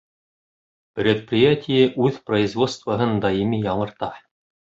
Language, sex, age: Bashkir, female, 30-39